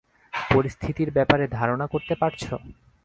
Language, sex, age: Bengali, male, 19-29